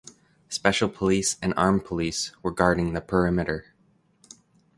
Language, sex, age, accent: English, male, 30-39, Canadian English